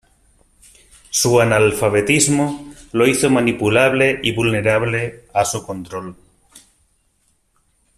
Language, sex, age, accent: Spanish, male, 50-59, España: Sur peninsular (Andalucia, Extremadura, Murcia)